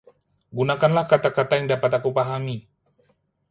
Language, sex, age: Indonesian, male, 40-49